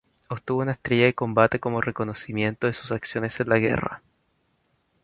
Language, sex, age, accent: Spanish, female, 19-29, Chileno: Chile, Cuyo